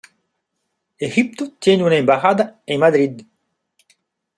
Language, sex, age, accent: Spanish, male, 40-49, España: Sur peninsular (Andalucia, Extremadura, Murcia)